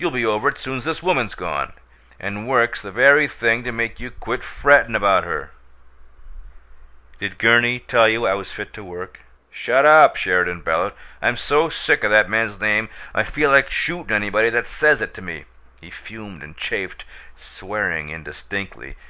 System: none